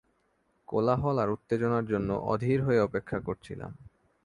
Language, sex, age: Bengali, male, 19-29